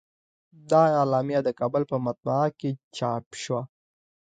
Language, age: Pashto, 19-29